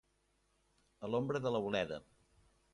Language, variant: Catalan, Central